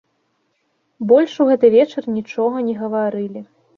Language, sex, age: Belarusian, female, 19-29